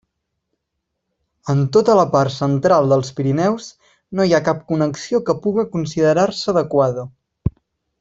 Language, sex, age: Catalan, male, under 19